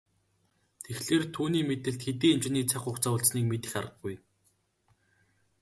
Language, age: Mongolian, 19-29